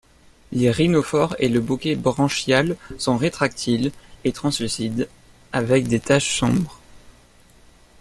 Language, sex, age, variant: French, male, under 19, Français de métropole